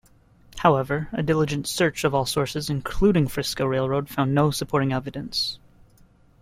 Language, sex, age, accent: English, male, 19-29, Canadian English